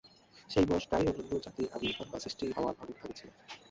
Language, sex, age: Bengali, male, 19-29